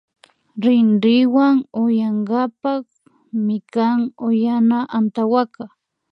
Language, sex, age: Imbabura Highland Quichua, female, under 19